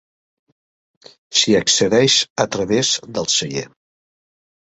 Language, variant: Catalan, Central